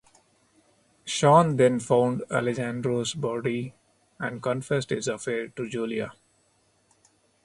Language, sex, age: English, male, 40-49